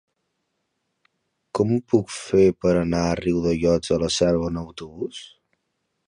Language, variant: Catalan, Central